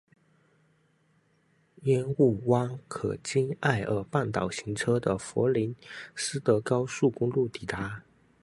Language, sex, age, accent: Chinese, male, 19-29, 出生地：福建省